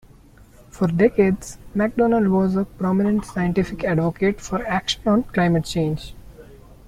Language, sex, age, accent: English, male, 19-29, India and South Asia (India, Pakistan, Sri Lanka)